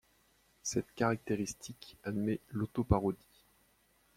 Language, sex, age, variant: French, male, 19-29, Français de métropole